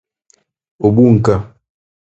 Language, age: Igbo, 19-29